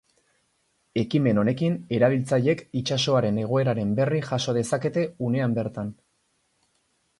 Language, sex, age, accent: Basque, male, 19-29, Erdialdekoa edo Nafarra (Gipuzkoa, Nafarroa)